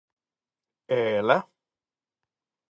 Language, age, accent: Galician, 40-49, Oriental (común en zona oriental)